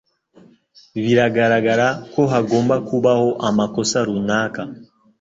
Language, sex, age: Kinyarwanda, male, 19-29